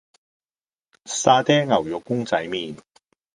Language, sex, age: Cantonese, male, 50-59